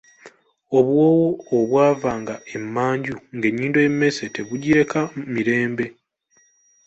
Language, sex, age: Ganda, male, 19-29